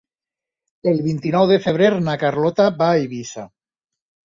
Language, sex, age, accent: Catalan, male, 40-49, valencià